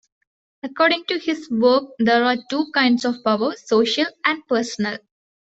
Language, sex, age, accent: English, female, 19-29, India and South Asia (India, Pakistan, Sri Lanka)